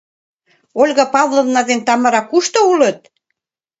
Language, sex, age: Mari, female, 19-29